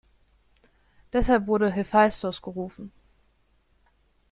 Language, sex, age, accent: German, female, 19-29, Deutschland Deutsch